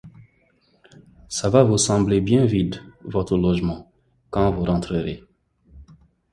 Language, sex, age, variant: French, male, 30-39, Français d'Afrique subsaharienne et des îles africaines